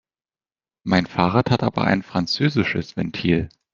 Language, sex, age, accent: German, male, 19-29, Deutschland Deutsch